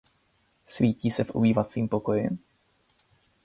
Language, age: Czech, 19-29